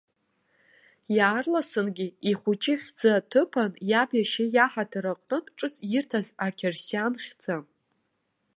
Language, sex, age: Abkhazian, female, 19-29